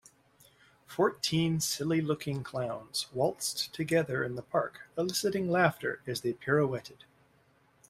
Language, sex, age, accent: English, male, 40-49, United States English